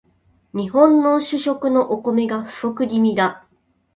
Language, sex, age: Japanese, female, 30-39